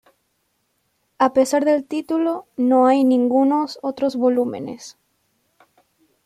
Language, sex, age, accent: Spanish, female, under 19, Andino-Pacífico: Colombia, Perú, Ecuador, oeste de Bolivia y Venezuela andina